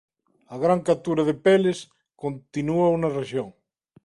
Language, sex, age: Galician, male, 40-49